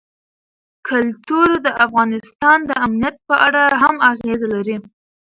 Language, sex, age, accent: Pashto, female, under 19, کندهاری لهجه